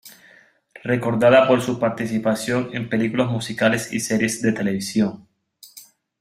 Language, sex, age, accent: Spanish, male, 19-29, Andino-Pacífico: Colombia, Perú, Ecuador, oeste de Bolivia y Venezuela andina